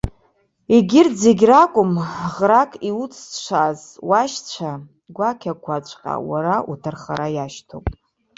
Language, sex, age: Abkhazian, female, 30-39